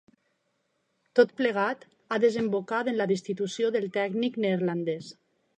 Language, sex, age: Catalan, female, 50-59